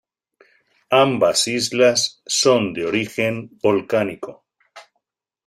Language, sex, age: Spanish, male, 50-59